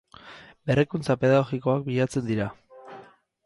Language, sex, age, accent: Basque, male, 30-39, Mendebalekoa (Araba, Bizkaia, Gipuzkoako mendebaleko herri batzuk)